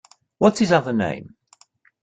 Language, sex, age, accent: English, male, 60-69, England English